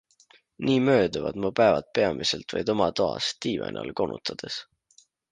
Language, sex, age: Estonian, male, 19-29